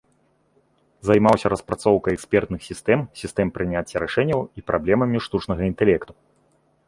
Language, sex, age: Belarusian, male, 30-39